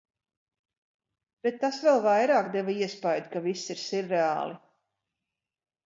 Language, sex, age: Latvian, female, 50-59